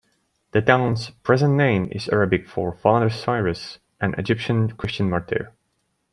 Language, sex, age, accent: English, male, 30-39, United States English